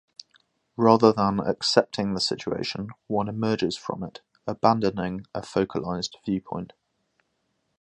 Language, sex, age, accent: English, male, 30-39, England English